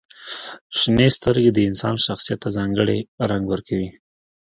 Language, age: Pashto, 19-29